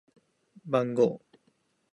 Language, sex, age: Japanese, male, 40-49